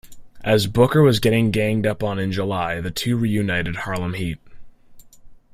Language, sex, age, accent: English, male, under 19, United States English